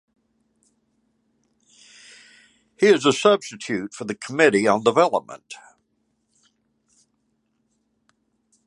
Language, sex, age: English, male, 70-79